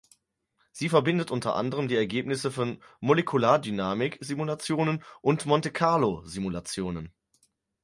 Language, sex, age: German, male, 30-39